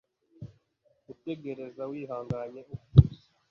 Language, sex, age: Kinyarwanda, male, 19-29